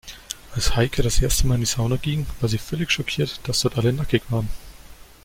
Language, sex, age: German, male, 19-29